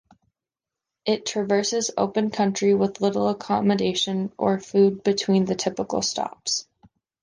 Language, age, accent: English, 19-29, United States English